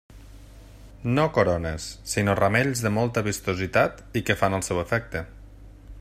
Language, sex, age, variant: Catalan, male, 30-39, Nord-Occidental